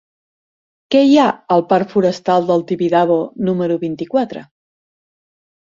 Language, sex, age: Catalan, female, 50-59